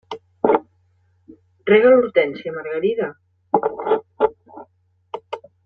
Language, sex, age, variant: Catalan, female, 60-69, Central